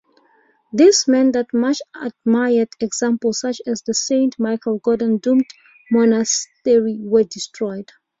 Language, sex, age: English, female, 30-39